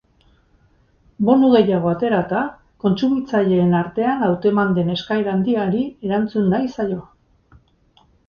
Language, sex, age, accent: Basque, female, 50-59, Erdialdekoa edo Nafarra (Gipuzkoa, Nafarroa)